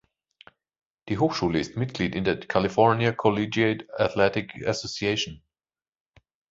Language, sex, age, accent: German, male, 30-39, Deutschland Deutsch